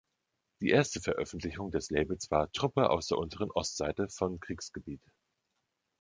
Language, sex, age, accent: German, male, 30-39, Deutschland Deutsch